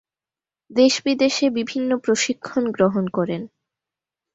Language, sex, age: Bengali, female, 19-29